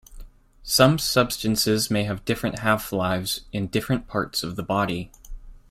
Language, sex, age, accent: English, male, 19-29, United States English